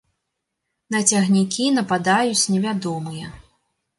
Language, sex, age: Belarusian, female, 30-39